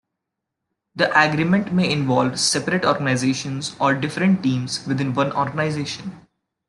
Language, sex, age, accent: English, male, 19-29, India and South Asia (India, Pakistan, Sri Lanka)